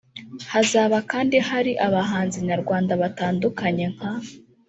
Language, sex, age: Kinyarwanda, female, 19-29